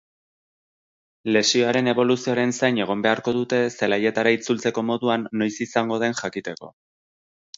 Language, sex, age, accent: Basque, male, 30-39, Erdialdekoa edo Nafarra (Gipuzkoa, Nafarroa)